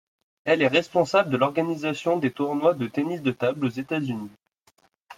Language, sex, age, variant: French, male, 19-29, Français de métropole